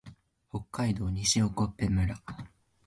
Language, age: Japanese, under 19